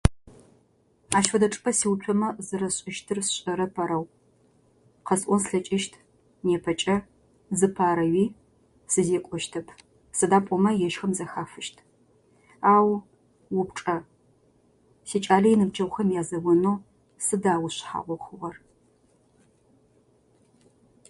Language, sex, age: Adyghe, female, 30-39